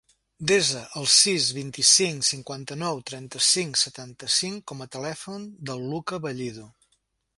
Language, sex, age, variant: Catalan, male, 60-69, Septentrional